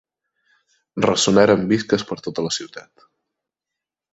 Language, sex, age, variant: Catalan, male, 19-29, Central